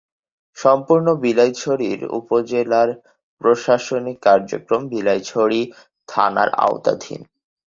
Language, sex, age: Bengali, male, 19-29